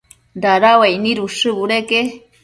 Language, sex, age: Matsés, female, 30-39